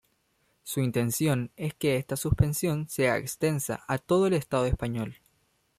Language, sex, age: Spanish, male, under 19